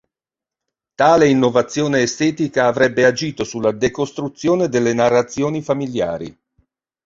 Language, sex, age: Italian, male, 60-69